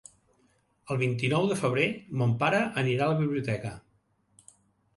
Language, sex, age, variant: Catalan, male, 60-69, Central